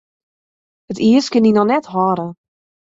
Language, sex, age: Western Frisian, female, 30-39